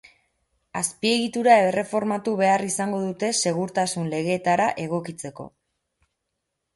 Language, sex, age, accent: Basque, female, 30-39, Erdialdekoa edo Nafarra (Gipuzkoa, Nafarroa)